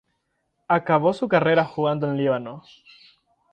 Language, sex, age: Spanish, female, 19-29